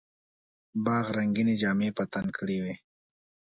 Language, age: Pashto, 19-29